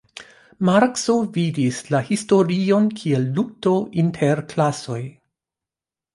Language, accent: Esperanto, Internacia